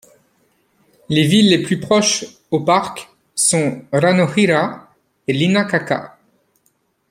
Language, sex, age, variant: French, male, 40-49, Français de métropole